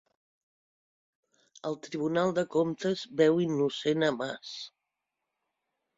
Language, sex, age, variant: Catalan, female, 60-69, Central